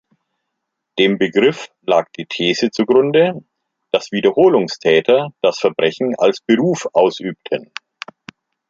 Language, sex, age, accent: German, male, 50-59, Deutschland Deutsch